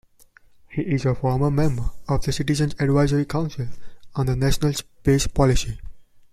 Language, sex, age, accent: English, male, 19-29, India and South Asia (India, Pakistan, Sri Lanka)